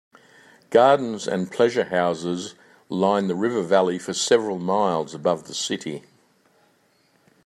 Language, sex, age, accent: English, male, 70-79, Australian English